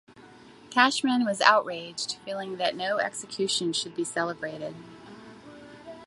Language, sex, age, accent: English, female, 60-69, United States English